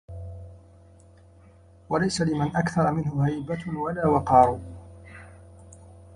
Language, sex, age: Arabic, male, 40-49